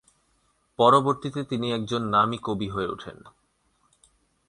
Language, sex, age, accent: Bengali, male, 19-29, Bangladeshi